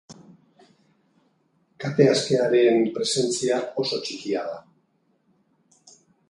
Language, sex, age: Basque, male, 50-59